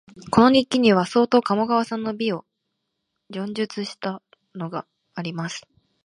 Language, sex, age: Japanese, female, 19-29